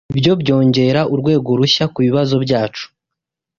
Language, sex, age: Kinyarwanda, male, 30-39